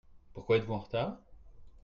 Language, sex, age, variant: French, male, 30-39, Français de métropole